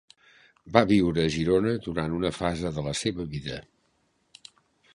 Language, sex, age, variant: Catalan, male, 60-69, Central